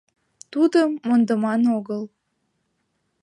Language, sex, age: Mari, female, under 19